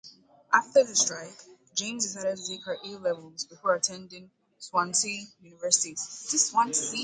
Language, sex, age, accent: English, female, 19-29, United States English